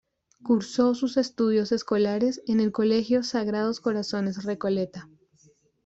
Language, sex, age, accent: Spanish, female, 19-29, Caribe: Cuba, Venezuela, Puerto Rico, República Dominicana, Panamá, Colombia caribeña, México caribeño, Costa del golfo de México